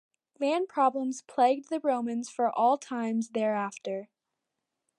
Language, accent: English, United States English